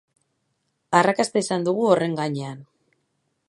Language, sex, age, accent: Basque, female, 30-39, Mendebalekoa (Araba, Bizkaia, Gipuzkoako mendebaleko herri batzuk)